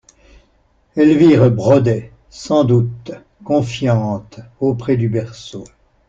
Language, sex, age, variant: French, male, 60-69, Français de métropole